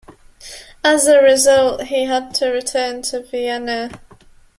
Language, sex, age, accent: English, female, 19-29, England English